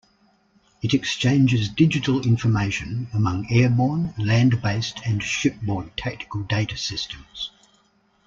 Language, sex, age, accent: English, male, 60-69, Australian English